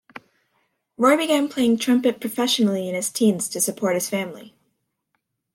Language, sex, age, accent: English, female, under 19, Canadian English